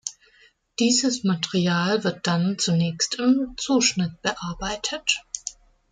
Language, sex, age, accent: German, female, 19-29, Deutschland Deutsch